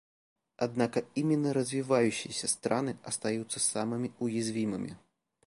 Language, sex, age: Russian, male, 30-39